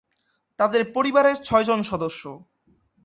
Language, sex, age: Bengali, male, 19-29